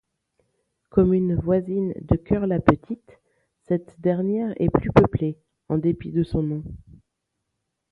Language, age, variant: French, 30-39, Français de métropole